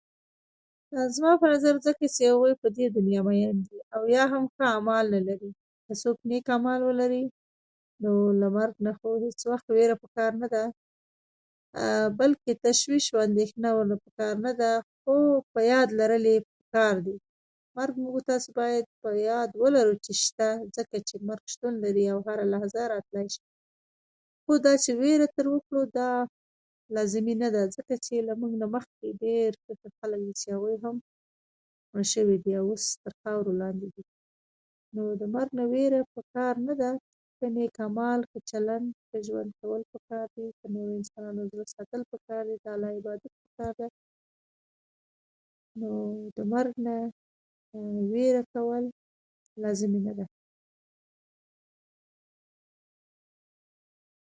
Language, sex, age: Pashto, female, 19-29